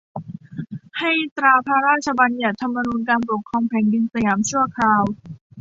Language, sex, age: Thai, female, 19-29